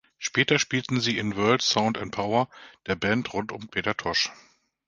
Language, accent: German, Deutschland Deutsch